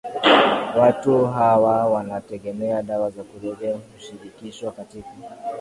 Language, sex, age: Swahili, male, 19-29